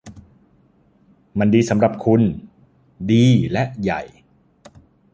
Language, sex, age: Thai, male, 40-49